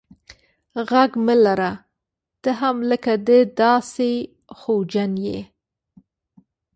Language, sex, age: Pashto, female, 40-49